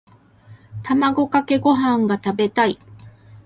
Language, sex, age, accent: Japanese, female, 60-69, 関西